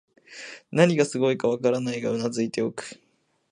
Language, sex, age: Japanese, male, 19-29